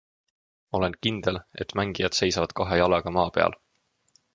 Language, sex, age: Estonian, male, 19-29